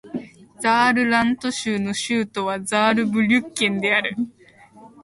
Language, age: Japanese, 19-29